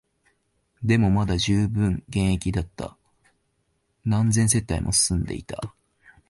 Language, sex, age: Japanese, male, 19-29